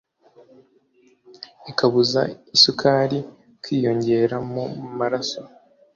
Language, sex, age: Kinyarwanda, male, 19-29